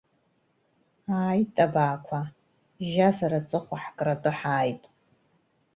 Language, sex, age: Abkhazian, female, 40-49